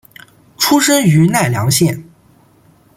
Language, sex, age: Chinese, male, 19-29